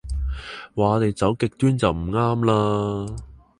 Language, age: Cantonese, 19-29